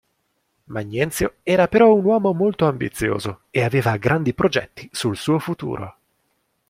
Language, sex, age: Italian, male, 19-29